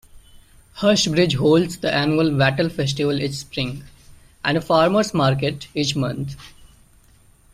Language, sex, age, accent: English, male, 19-29, India and South Asia (India, Pakistan, Sri Lanka)